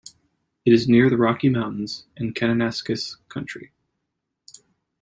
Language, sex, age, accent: English, male, 30-39, United States English